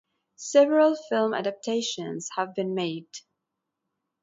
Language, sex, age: English, female, 30-39